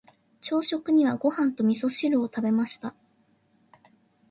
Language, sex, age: Japanese, female, 19-29